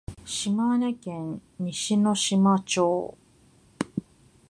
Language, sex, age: Japanese, female, 40-49